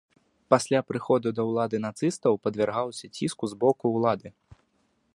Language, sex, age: Belarusian, male, 19-29